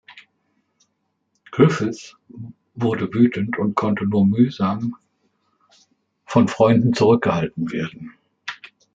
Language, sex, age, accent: German, male, 60-69, Deutschland Deutsch